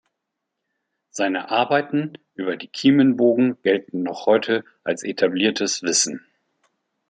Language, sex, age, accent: German, male, 50-59, Deutschland Deutsch